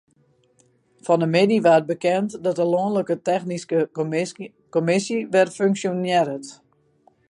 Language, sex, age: Western Frisian, female, 50-59